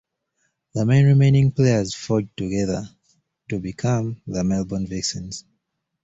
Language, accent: English, United States English